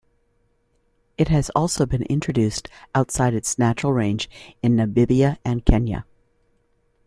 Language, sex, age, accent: English, female, 50-59, United States English